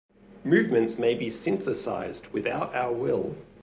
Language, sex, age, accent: English, male, 30-39, Australian English